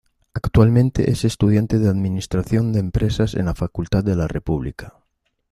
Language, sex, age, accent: Spanish, male, 50-59, España: Norte peninsular (Asturias, Castilla y León, Cantabria, País Vasco, Navarra, Aragón, La Rioja, Guadalajara, Cuenca)